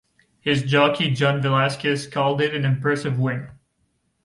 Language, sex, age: English, male, 19-29